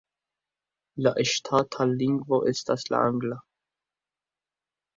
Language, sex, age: Esperanto, male, 19-29